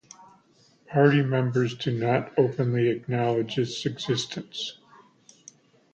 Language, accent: English, United States English